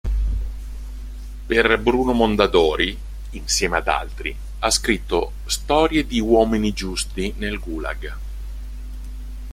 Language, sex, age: Italian, male, 50-59